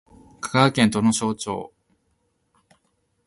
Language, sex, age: Japanese, male, 19-29